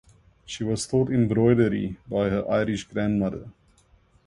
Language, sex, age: English, male, 40-49